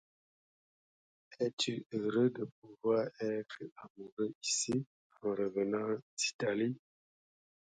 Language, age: French, 30-39